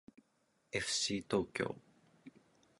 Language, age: Japanese, 19-29